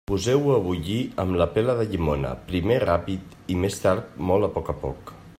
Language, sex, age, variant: Catalan, male, 40-49, Central